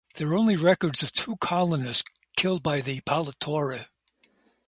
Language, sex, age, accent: English, male, 70-79, United States English